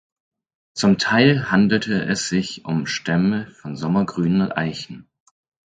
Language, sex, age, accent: German, male, 19-29, Deutschland Deutsch; Hochdeutsch